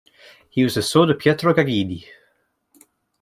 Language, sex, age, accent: English, male, 19-29, Irish English